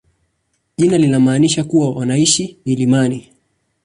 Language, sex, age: Swahili, male, 19-29